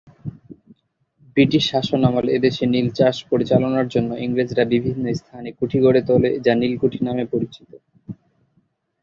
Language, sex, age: Bengali, male, 19-29